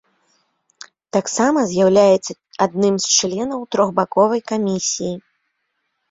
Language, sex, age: Belarusian, female, 19-29